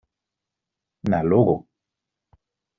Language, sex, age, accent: German, male, 50-59, Deutschland Deutsch